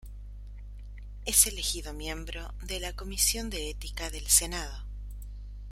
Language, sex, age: Spanish, female, 19-29